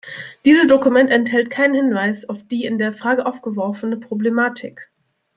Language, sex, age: German, female, 19-29